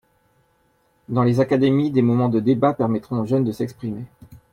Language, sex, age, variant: French, male, 40-49, Français de métropole